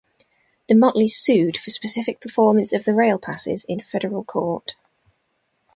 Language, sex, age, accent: English, female, 19-29, England English